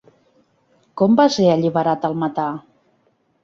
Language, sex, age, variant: Catalan, female, 50-59, Central